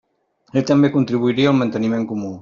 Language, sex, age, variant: Catalan, male, 50-59, Central